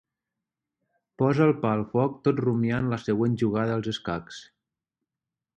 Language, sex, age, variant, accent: Catalan, male, 30-39, Nord-Occidental, nord-occidental; Lleidatà